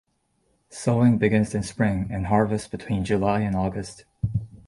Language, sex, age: English, male, 19-29